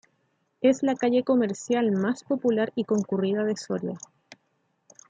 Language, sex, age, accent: Spanish, female, 30-39, Chileno: Chile, Cuyo